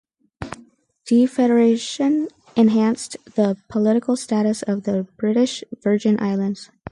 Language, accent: English, United States English